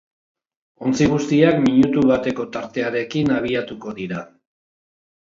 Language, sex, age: Basque, male, 60-69